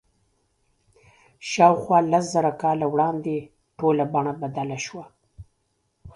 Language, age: Pashto, 40-49